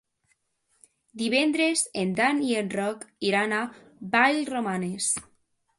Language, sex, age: Catalan, female, under 19